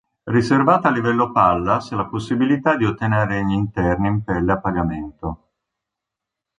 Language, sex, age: Italian, male, 50-59